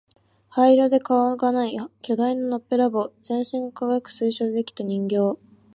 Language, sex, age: Japanese, female, 19-29